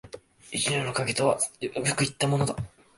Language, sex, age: Japanese, male, 19-29